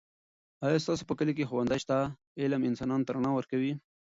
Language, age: Pashto, 30-39